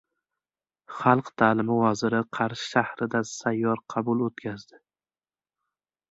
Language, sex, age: Uzbek, male, 19-29